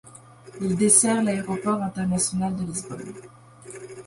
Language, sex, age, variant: French, female, 19-29, Français de métropole